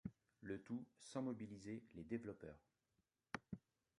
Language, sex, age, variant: French, male, 50-59, Français de métropole